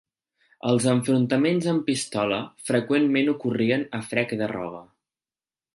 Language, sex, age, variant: Catalan, male, 19-29, Central